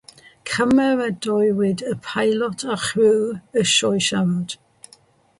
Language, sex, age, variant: Welsh, female, 60-69, South-Western Welsh